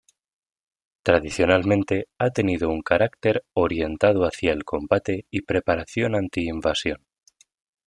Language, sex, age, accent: Spanish, male, 19-29, España: Centro-Sur peninsular (Madrid, Toledo, Castilla-La Mancha)